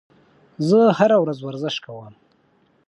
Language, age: Pashto, 30-39